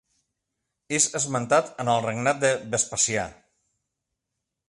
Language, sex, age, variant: Catalan, male, 50-59, Central